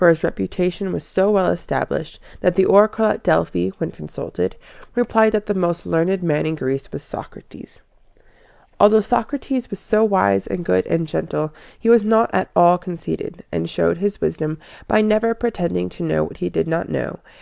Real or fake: real